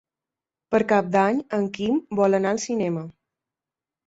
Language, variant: Catalan, Balear